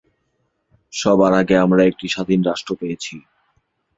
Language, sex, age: Bengali, male, 19-29